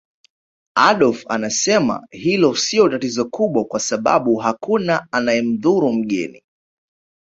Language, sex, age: Swahili, male, 19-29